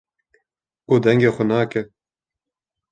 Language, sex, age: Kurdish, male, 19-29